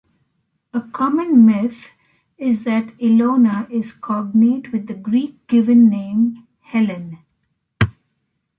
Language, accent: English, India and South Asia (India, Pakistan, Sri Lanka)